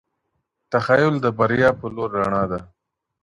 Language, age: Pashto, 30-39